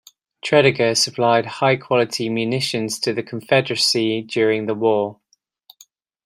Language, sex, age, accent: English, male, 40-49, England English